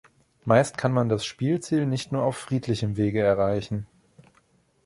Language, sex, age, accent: German, male, 19-29, Deutschland Deutsch